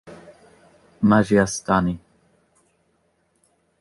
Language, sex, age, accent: English, female, 19-29, Scottish English